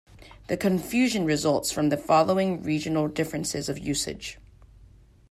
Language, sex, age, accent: English, female, 30-39, United States English